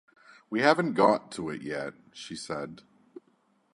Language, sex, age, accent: English, male, 30-39, United States English